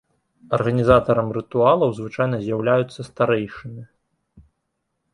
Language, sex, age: Belarusian, male, 19-29